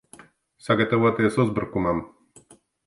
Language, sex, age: Latvian, male, 40-49